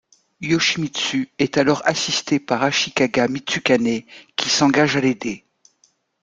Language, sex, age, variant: French, female, 50-59, Français de métropole